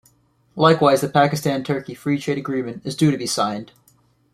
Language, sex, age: English, male, 19-29